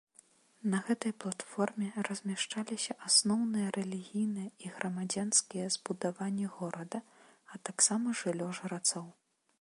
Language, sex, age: Belarusian, female, 19-29